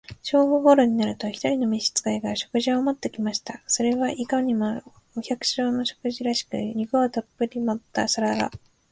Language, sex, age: Japanese, female, 19-29